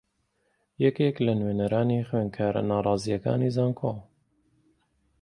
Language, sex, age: Central Kurdish, male, 19-29